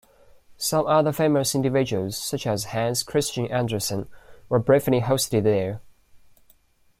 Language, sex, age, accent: English, male, 19-29, United States English